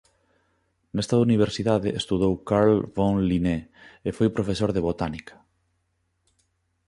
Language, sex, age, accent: Galician, male, 30-39, Normativo (estándar)